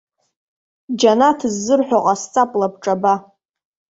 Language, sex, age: Abkhazian, female, 19-29